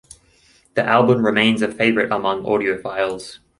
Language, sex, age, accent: English, male, 19-29, Australian English